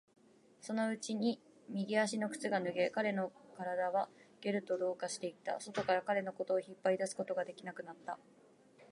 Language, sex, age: Japanese, female, 19-29